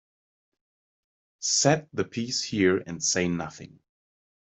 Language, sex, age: English, male, 30-39